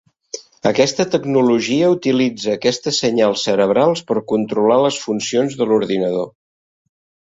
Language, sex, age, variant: Catalan, male, 60-69, Central